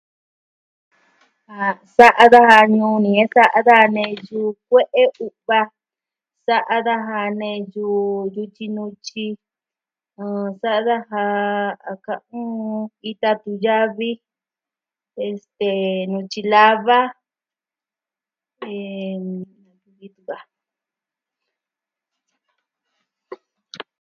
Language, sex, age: Southwestern Tlaxiaco Mixtec, female, 60-69